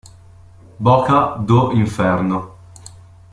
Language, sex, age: Italian, male, 19-29